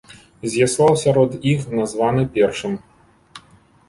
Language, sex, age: Belarusian, male, 40-49